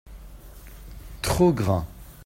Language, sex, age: French, male, under 19